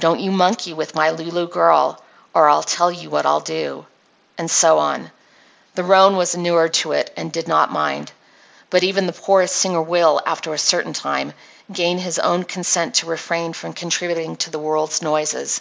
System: none